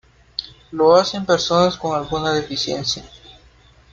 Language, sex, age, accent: Spanish, male, 19-29, México